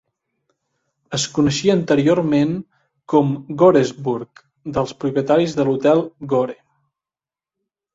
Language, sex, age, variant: Catalan, male, 19-29, Central